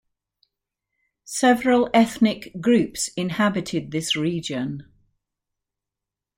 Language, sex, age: English, female, 60-69